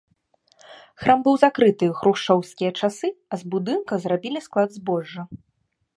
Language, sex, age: Belarusian, female, 19-29